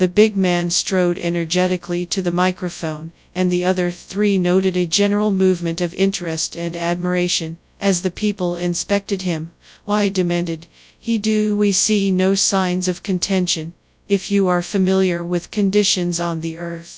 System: TTS, FastPitch